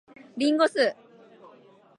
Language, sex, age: Japanese, female, 19-29